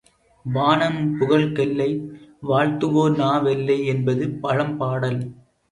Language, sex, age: Tamil, male, 19-29